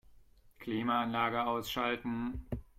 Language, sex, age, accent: German, male, 30-39, Deutschland Deutsch